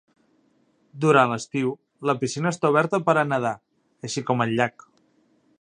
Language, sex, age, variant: Catalan, male, 30-39, Central